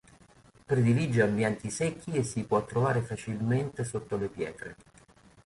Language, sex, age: Italian, male, 50-59